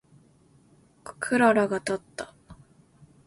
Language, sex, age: Japanese, female, 19-29